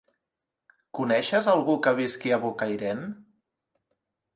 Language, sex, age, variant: Catalan, male, 40-49, Central